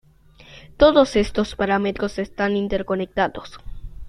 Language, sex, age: Spanish, male, under 19